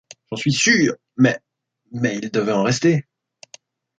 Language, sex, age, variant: French, male, 19-29, Français de métropole